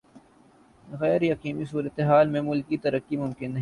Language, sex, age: Urdu, male, 19-29